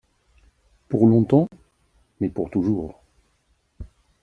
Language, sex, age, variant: French, male, 50-59, Français de métropole